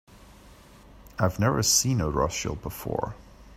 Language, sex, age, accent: English, male, 30-39, United States English